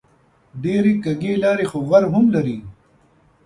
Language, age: Pashto, 50-59